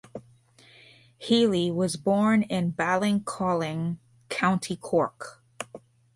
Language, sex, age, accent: English, female, 40-49, United States English